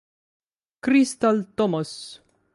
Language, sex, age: Italian, male, 19-29